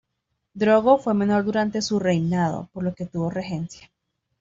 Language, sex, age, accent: Spanish, female, 19-29, Andino-Pacífico: Colombia, Perú, Ecuador, oeste de Bolivia y Venezuela andina